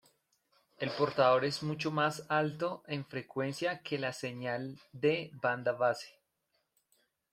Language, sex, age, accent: Spanish, male, 30-39, Andino-Pacífico: Colombia, Perú, Ecuador, oeste de Bolivia y Venezuela andina